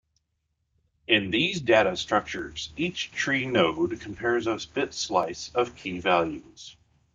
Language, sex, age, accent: English, male, 19-29, United States English